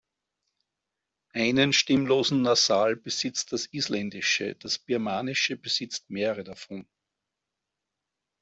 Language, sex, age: German, male, 50-59